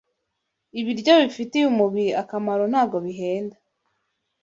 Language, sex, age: Kinyarwanda, female, 19-29